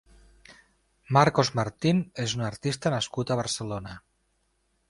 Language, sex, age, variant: Catalan, male, 50-59, Nord-Occidental